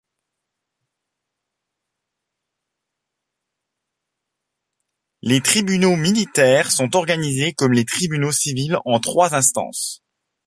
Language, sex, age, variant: French, male, 30-39, Français de métropole